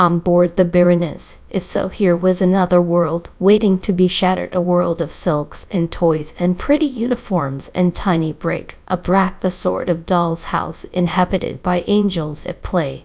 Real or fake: fake